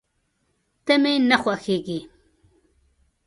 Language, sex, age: Pashto, female, 40-49